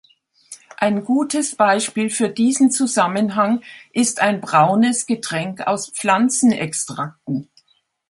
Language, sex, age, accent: German, female, 70-79, Deutschland Deutsch